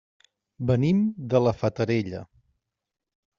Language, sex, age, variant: Catalan, male, 30-39, Central